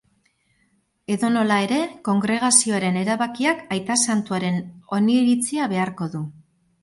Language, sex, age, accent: Basque, female, 50-59, Mendebalekoa (Araba, Bizkaia, Gipuzkoako mendebaleko herri batzuk)